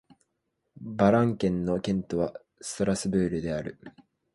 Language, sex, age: Japanese, male, 19-29